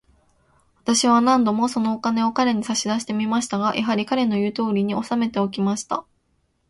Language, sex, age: Japanese, female, 19-29